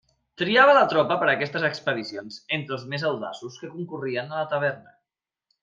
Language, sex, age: Catalan, male, 30-39